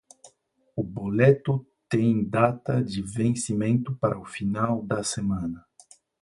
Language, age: Portuguese, 40-49